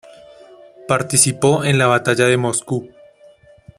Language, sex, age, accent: Spanish, male, 19-29, América central